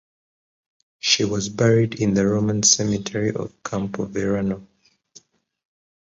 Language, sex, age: English, male, 30-39